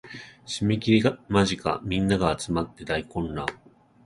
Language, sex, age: Japanese, male, 30-39